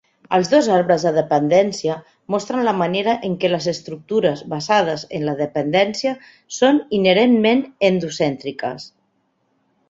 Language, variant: Catalan, Central